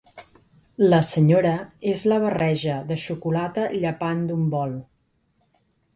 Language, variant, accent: Catalan, Central, central